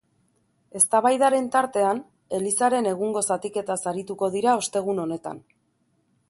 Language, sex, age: Basque, female, 40-49